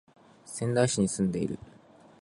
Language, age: Japanese, 19-29